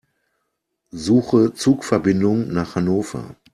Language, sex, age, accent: German, male, 40-49, Deutschland Deutsch